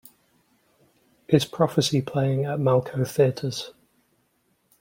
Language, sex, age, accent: English, male, 30-39, England English